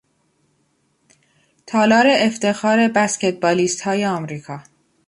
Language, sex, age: Persian, female, 19-29